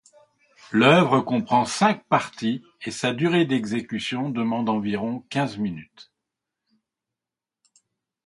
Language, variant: French, Français de métropole